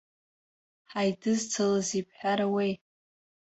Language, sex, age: Abkhazian, female, under 19